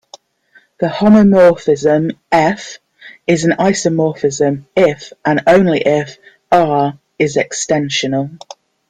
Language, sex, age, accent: English, female, 40-49, England English